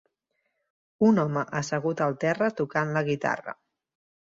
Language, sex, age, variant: Catalan, female, 30-39, Central